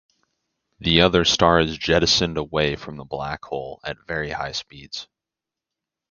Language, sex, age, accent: English, male, 19-29, United States English